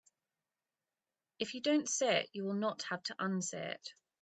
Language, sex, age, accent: English, female, 19-29, England English